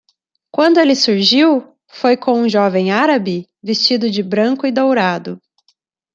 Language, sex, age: Portuguese, female, 30-39